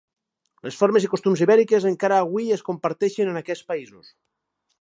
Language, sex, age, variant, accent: Catalan, male, 50-59, Valencià meridional, valencià